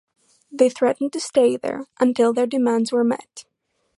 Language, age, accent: English, 19-29, United States English